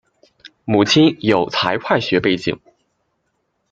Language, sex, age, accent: Chinese, male, 19-29, 出生地：山东省